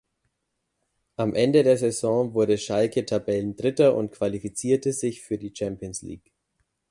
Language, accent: German, Deutschland Deutsch